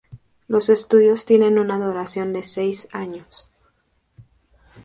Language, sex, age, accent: Spanish, female, 19-29, México